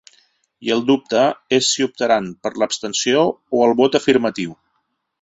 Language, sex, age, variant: Catalan, male, 40-49, Central